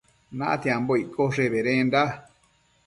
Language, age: Matsés, 40-49